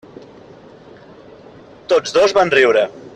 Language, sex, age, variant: Catalan, male, 30-39, Central